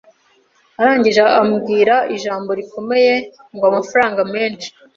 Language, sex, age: Kinyarwanda, female, 19-29